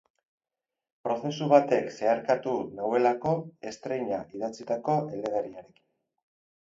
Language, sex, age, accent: Basque, male, 50-59, Erdialdekoa edo Nafarra (Gipuzkoa, Nafarroa)